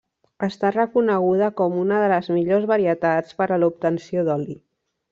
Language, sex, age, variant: Catalan, female, 40-49, Central